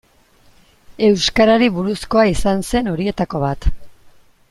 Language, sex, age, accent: Basque, female, 19-29, Mendebalekoa (Araba, Bizkaia, Gipuzkoako mendebaleko herri batzuk)